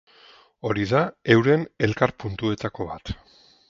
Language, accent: Basque, Mendebalekoa (Araba, Bizkaia, Gipuzkoako mendebaleko herri batzuk)